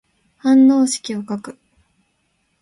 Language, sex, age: Japanese, female, under 19